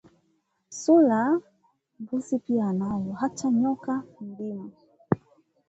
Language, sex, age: Swahili, female, 19-29